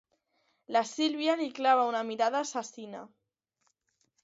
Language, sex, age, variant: Catalan, female, under 19, Alacantí